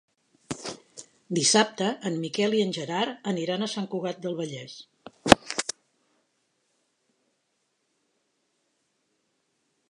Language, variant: Catalan, Central